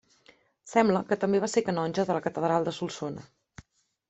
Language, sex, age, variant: Catalan, female, 30-39, Central